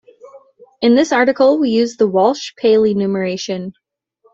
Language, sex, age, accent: English, female, 19-29, United States English